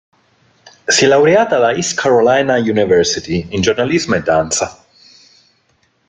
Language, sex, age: Italian, male, 19-29